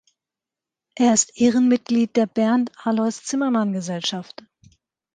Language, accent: German, Deutschland Deutsch